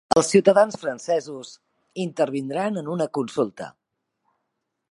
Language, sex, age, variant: Catalan, female, 50-59, Central